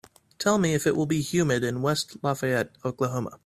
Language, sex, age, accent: English, male, 19-29, United States English